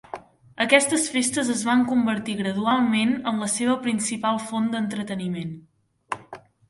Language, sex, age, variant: Catalan, female, under 19, Central